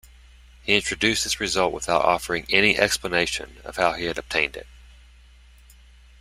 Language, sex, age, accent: English, male, 40-49, United States English